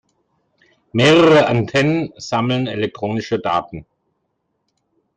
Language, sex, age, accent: German, male, 40-49, Deutschland Deutsch